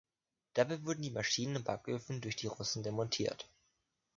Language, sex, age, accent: German, male, under 19, Deutschland Deutsch